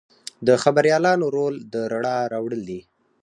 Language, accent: Pashto, معیاري پښتو